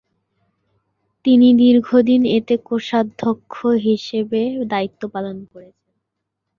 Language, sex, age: Bengali, female, 19-29